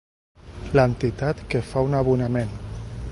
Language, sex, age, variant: Catalan, male, 40-49, Central